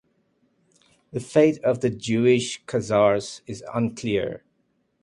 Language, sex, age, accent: English, male, 30-39, Southern African (South Africa, Zimbabwe, Namibia)